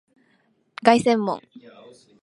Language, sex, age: Japanese, female, 19-29